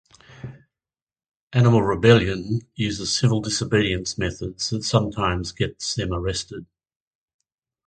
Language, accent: English, Australian English